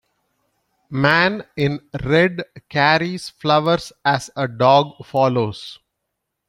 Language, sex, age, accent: English, male, 40-49, India and South Asia (India, Pakistan, Sri Lanka)